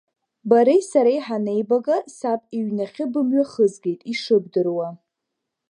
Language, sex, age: Abkhazian, female, under 19